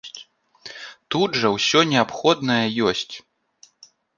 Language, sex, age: Belarusian, male, 30-39